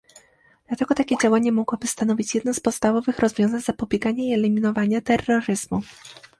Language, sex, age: Polish, female, 19-29